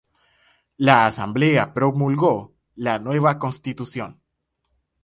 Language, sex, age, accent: Spanish, male, 19-29, Caribe: Cuba, Venezuela, Puerto Rico, República Dominicana, Panamá, Colombia caribeña, México caribeño, Costa del golfo de México